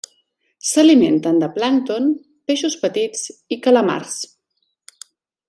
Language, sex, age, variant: Catalan, female, 30-39, Central